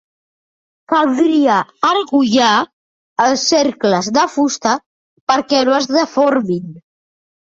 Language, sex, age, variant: Catalan, female, 40-49, Central